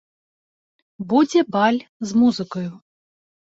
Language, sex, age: Belarusian, female, 30-39